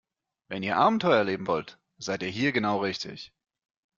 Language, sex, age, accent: German, male, 30-39, Deutschland Deutsch